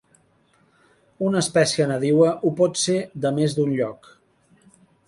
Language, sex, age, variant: Catalan, male, 50-59, Central